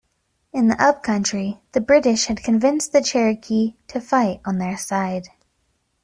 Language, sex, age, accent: English, female, 19-29, United States English